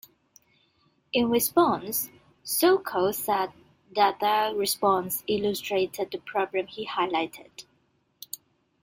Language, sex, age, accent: English, female, 30-39, Hong Kong English